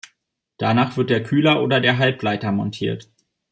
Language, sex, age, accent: German, male, 30-39, Deutschland Deutsch